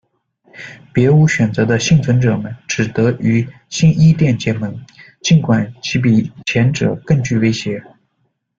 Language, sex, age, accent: Chinese, male, 30-39, 出生地：江苏省